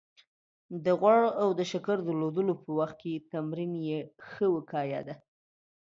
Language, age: Pashto, 19-29